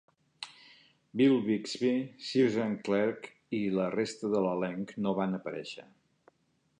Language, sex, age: Catalan, male, 50-59